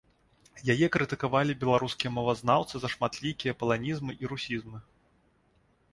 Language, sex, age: Belarusian, male, 30-39